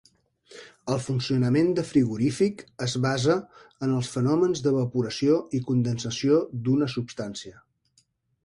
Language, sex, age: Catalan, male, 50-59